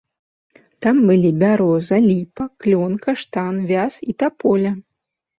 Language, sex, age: Belarusian, female, 30-39